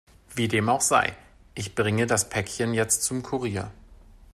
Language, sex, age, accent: German, male, 30-39, Deutschland Deutsch